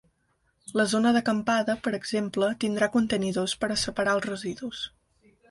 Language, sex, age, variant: Catalan, female, 19-29, Central